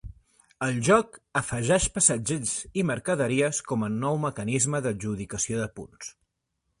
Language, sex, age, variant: Catalan, male, 30-39, Central